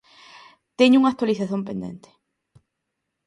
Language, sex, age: Galician, female, 19-29